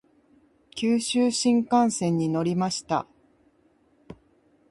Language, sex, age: Japanese, female, 40-49